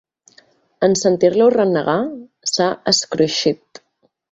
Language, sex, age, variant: Catalan, female, 19-29, Central